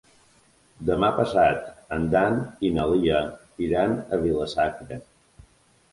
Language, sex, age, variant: Catalan, male, 30-39, Balear